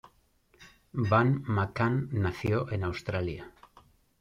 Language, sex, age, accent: Spanish, male, 40-49, España: Centro-Sur peninsular (Madrid, Toledo, Castilla-La Mancha)